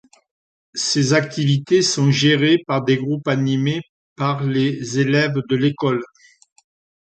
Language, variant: French, Français de métropole